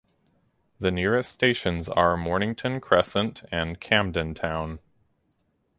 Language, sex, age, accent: English, male, 30-39, United States English